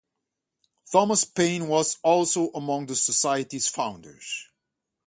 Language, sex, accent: English, male, England English